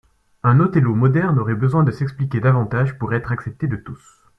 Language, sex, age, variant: French, male, 19-29, Français de métropole